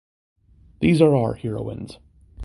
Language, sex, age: English, male, 19-29